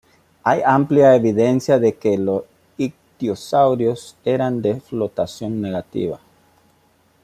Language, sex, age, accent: Spanish, male, 40-49, América central